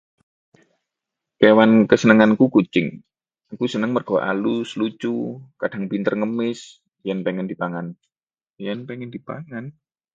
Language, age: Javanese, 30-39